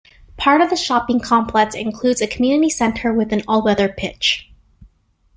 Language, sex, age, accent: English, female, 19-29, United States English